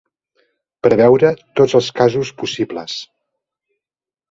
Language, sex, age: Catalan, male, 50-59